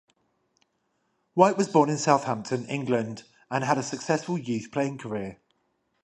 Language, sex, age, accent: English, male, 30-39, England English